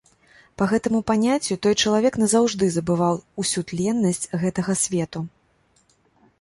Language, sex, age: Belarusian, female, 40-49